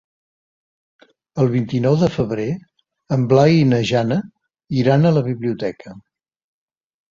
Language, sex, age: Catalan, male, 60-69